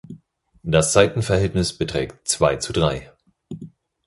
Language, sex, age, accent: German, male, 30-39, Deutschland Deutsch